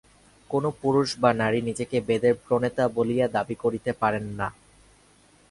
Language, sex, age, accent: Bengali, male, 19-29, শুদ্ধ